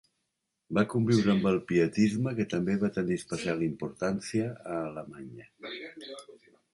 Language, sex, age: Catalan, male, 50-59